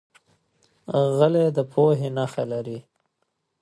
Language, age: Pashto, 30-39